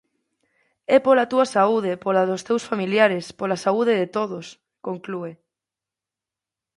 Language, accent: Galician, Normativo (estándar)